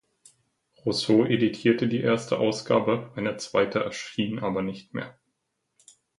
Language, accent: German, Deutschland Deutsch